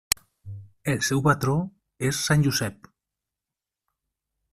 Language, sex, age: Catalan, male, 40-49